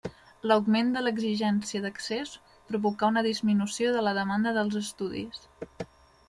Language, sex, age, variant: Catalan, female, 19-29, Central